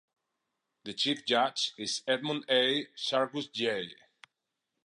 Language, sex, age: English, male, 40-49